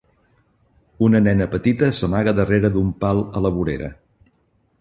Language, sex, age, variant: Catalan, male, 60-69, Central